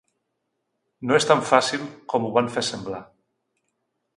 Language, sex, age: Catalan, male, 40-49